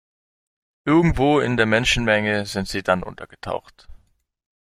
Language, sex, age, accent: German, male, 19-29, Deutschland Deutsch